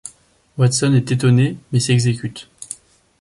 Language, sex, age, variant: French, male, 19-29, Français de métropole